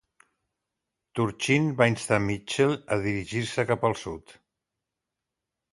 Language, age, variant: Catalan, 60-69, Central